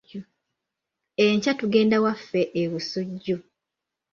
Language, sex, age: Ganda, female, 19-29